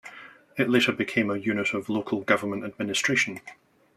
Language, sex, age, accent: English, male, 40-49, Scottish English